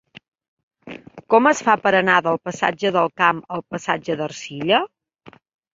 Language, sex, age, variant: Catalan, female, 40-49, Central